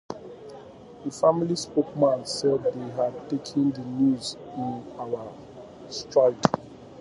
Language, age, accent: English, 30-39, England English